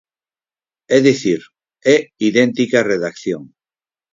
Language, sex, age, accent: Galician, male, 50-59, Normativo (estándar)